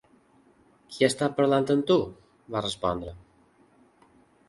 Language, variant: Catalan, Balear